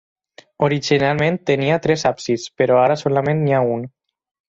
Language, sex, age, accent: Catalan, male, under 19, valencià